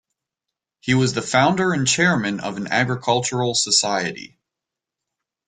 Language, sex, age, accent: English, male, 19-29, United States English